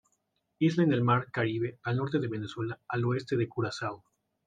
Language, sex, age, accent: Spanish, male, 19-29, México